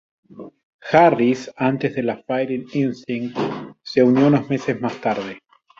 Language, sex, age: Spanish, male, 30-39